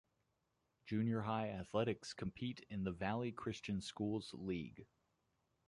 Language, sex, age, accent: English, male, 30-39, United States English